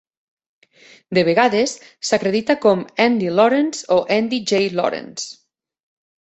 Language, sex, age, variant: Catalan, female, 40-49, Nord-Occidental